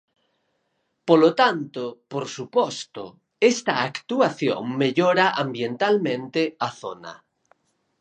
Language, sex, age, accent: Galician, male, 50-59, Oriental (común en zona oriental)